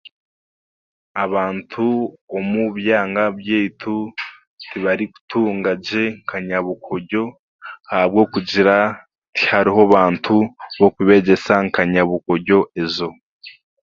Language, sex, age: Chiga, male, 19-29